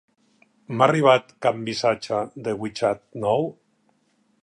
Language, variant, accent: Catalan, Central, central